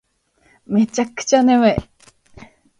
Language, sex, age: Japanese, female, 19-29